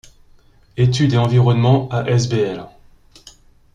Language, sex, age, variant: French, male, 30-39, Français de métropole